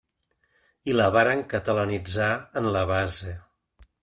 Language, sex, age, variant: Catalan, male, 50-59, Central